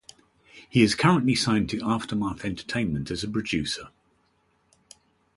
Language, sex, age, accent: English, male, 60-69, England English